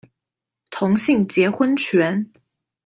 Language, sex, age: Chinese, female, 30-39